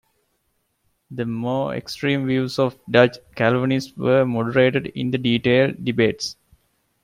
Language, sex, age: English, male, 19-29